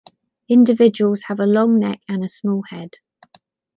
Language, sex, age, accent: English, female, 30-39, England English